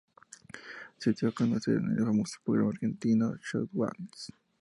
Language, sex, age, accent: Spanish, male, 19-29, México